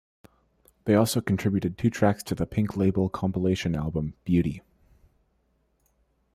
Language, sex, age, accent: English, male, 19-29, United States English